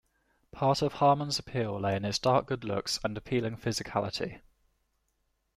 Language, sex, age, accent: English, male, 19-29, England English